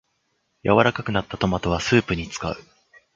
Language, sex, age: Japanese, male, under 19